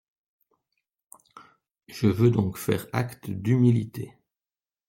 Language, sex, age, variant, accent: French, male, 40-49, Français d'Europe, Français de Suisse